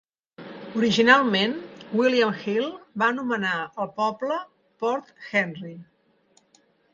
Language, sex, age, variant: Catalan, female, 50-59, Central